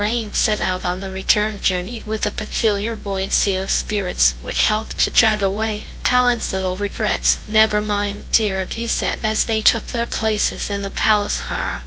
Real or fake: fake